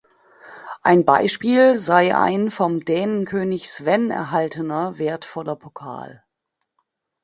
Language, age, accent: German, 40-49, Deutschland Deutsch